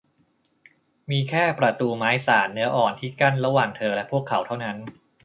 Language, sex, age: Thai, male, 30-39